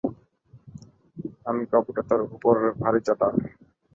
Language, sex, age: Bengali, male, 19-29